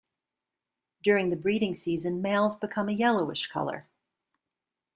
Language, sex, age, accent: English, female, 40-49, United States English